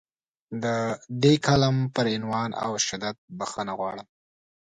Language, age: Pashto, 19-29